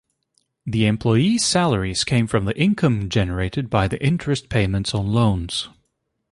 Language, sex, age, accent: English, male, 19-29, United States English